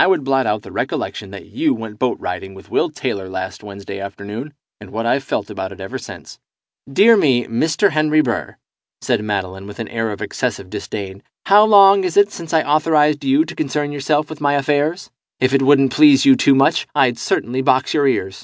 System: none